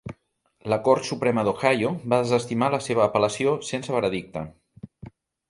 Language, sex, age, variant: Catalan, male, 50-59, Central